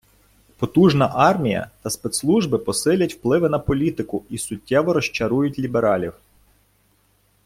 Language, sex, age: Ukrainian, male, 40-49